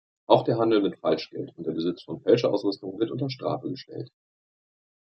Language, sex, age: German, male, 19-29